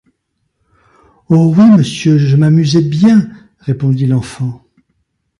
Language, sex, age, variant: French, male, 70-79, Français de métropole